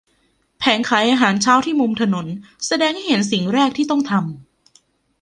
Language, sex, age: Thai, female, 19-29